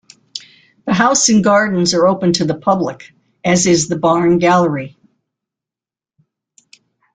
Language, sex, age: English, female, 80-89